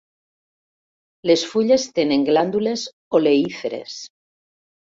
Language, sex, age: Catalan, female, 60-69